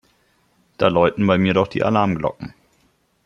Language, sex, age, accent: German, male, 30-39, Deutschland Deutsch